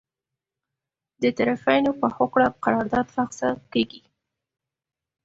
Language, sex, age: Pashto, female, under 19